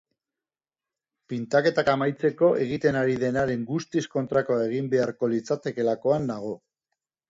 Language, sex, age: Basque, male, 40-49